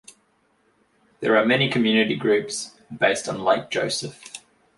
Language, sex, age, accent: English, male, 19-29, Australian English